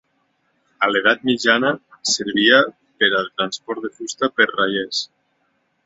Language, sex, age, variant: Catalan, male, 19-29, Nord-Occidental